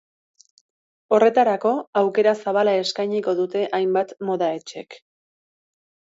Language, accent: Basque, Erdialdekoa edo Nafarra (Gipuzkoa, Nafarroa)